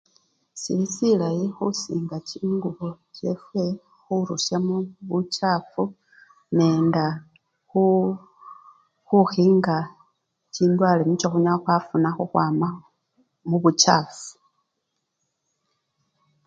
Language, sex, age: Luyia, female, 30-39